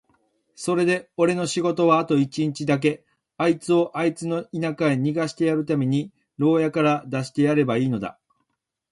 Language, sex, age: Japanese, male, 50-59